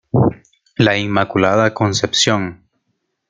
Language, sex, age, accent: Spanish, male, 19-29, América central